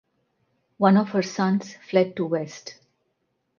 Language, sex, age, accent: English, female, 40-49, India and South Asia (India, Pakistan, Sri Lanka)